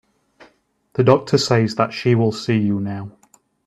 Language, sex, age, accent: English, male, 30-39, England English